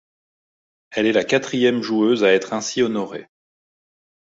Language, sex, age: French, male, 30-39